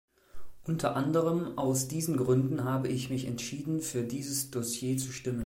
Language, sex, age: German, male, 19-29